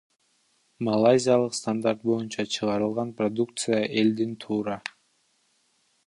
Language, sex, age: Kyrgyz, male, 19-29